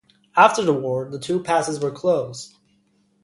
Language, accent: English, United States English